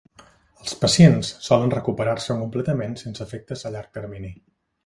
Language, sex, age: Catalan, male, 40-49